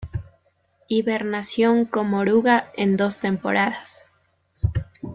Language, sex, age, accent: Spanish, female, 19-29, Andino-Pacífico: Colombia, Perú, Ecuador, oeste de Bolivia y Venezuela andina